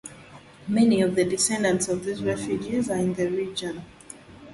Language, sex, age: English, female, 19-29